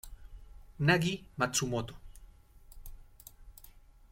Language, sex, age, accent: Spanish, male, 19-29, Andino-Pacífico: Colombia, Perú, Ecuador, oeste de Bolivia y Venezuela andina